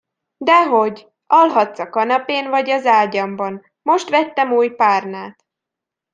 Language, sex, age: Hungarian, female, 19-29